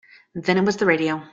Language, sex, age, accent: English, female, 30-39, United States English